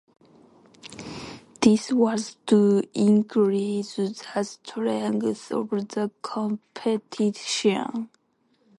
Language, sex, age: English, female, 19-29